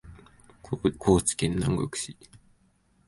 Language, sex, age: Japanese, male, 19-29